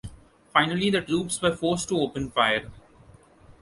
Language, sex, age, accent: English, male, 19-29, India and South Asia (India, Pakistan, Sri Lanka)